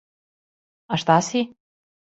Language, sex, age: Serbian, female, 50-59